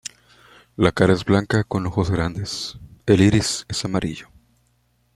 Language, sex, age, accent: Spanish, male, 19-29, México